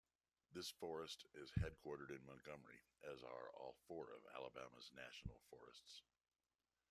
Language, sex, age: English, male, 60-69